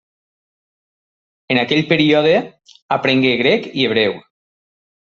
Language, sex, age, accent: Catalan, male, 40-49, valencià